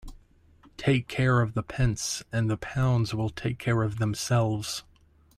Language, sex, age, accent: English, male, 19-29, United States English